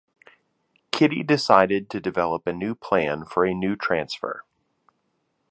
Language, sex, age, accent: English, male, 30-39, United States English